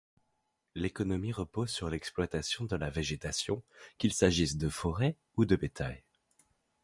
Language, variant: French, Français de métropole